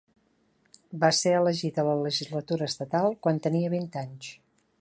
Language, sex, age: Catalan, female, 50-59